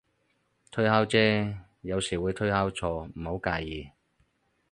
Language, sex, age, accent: Cantonese, male, 30-39, 广州音